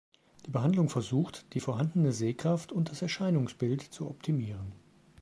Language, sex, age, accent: German, male, 40-49, Deutschland Deutsch